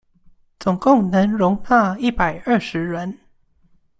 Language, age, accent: Chinese, 19-29, 出生地：桃園市